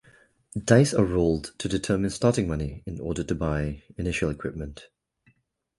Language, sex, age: English, male, 30-39